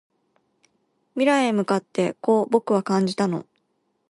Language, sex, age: Japanese, female, 40-49